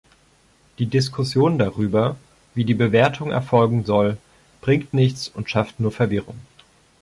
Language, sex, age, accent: German, male, 19-29, Deutschland Deutsch